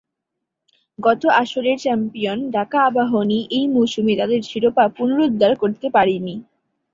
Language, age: Bengali, 19-29